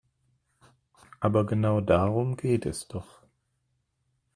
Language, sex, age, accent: German, male, 50-59, Deutschland Deutsch